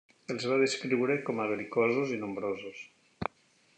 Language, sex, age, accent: Catalan, male, 50-59, valencià